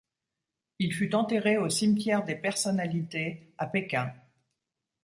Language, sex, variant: French, female, Français de métropole